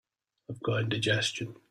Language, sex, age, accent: English, male, 30-39, Scottish English